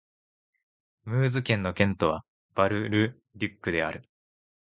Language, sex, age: Japanese, male, 19-29